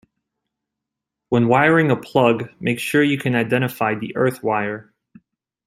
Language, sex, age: English, male, 30-39